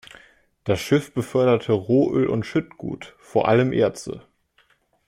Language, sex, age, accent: German, male, under 19, Deutschland Deutsch